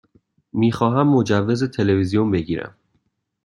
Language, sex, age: Persian, male, 19-29